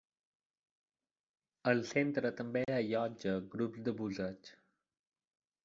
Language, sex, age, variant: Catalan, male, 30-39, Balear